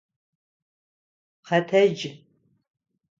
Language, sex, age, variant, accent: Adyghe, female, 50-59, Адыгабзэ (Кирил, пстэумэ зэдыряе), Кıэмгуй (Çemguy)